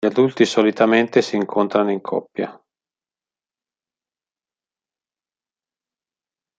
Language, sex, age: Italian, male, 50-59